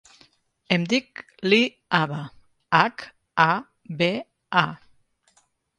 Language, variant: Catalan, Nord-Occidental